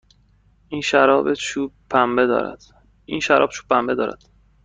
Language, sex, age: Persian, male, 19-29